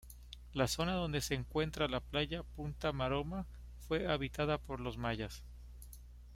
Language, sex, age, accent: Spanish, male, 30-39, México